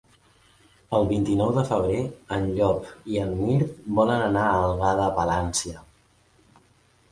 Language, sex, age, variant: Catalan, male, 30-39, Central